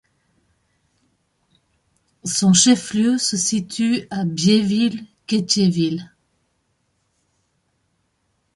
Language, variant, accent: French, Français d'Europe, Français de Suisse